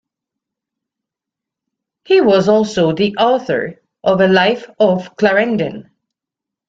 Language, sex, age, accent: English, female, 50-59, England English